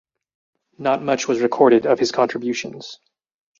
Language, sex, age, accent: English, male, 30-39, United States English